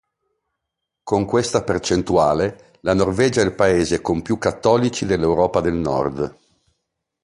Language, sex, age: Italian, male, 50-59